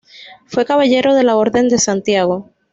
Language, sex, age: Spanish, female, 19-29